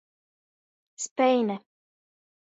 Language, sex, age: Latgalian, female, 19-29